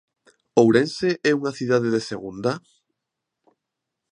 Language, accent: Galician, Normativo (estándar)